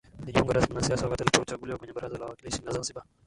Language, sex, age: Swahili, male, 19-29